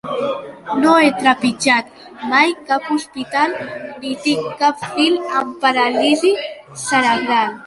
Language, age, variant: Catalan, under 19, Central